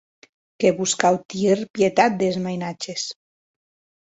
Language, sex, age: Occitan, female, 40-49